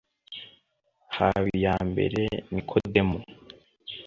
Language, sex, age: Kinyarwanda, male, under 19